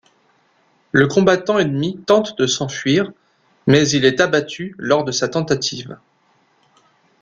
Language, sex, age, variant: French, male, 40-49, Français de métropole